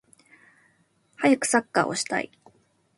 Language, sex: Japanese, female